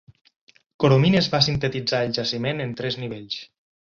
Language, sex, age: Catalan, male, 30-39